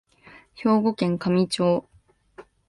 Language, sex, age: Japanese, female, 19-29